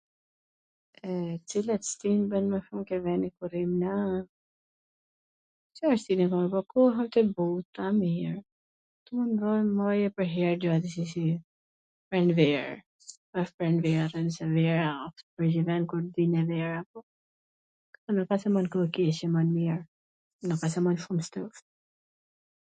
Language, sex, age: Gheg Albanian, female, 40-49